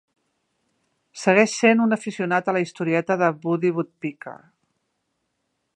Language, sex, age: Catalan, female, 50-59